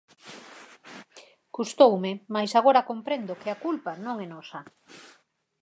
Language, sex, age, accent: Galician, female, 50-59, Normativo (estándar)